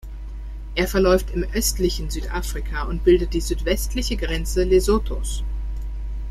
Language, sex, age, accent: German, female, 30-39, Deutschland Deutsch